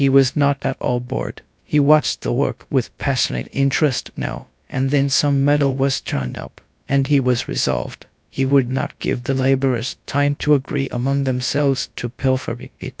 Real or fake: fake